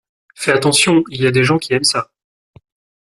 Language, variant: French, Français de métropole